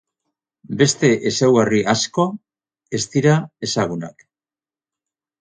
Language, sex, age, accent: Basque, male, 50-59, Mendebalekoa (Araba, Bizkaia, Gipuzkoako mendebaleko herri batzuk)